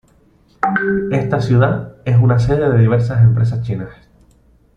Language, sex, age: Spanish, male, 19-29